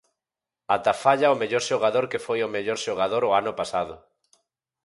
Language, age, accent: Galician, 40-49, Normativo (estándar)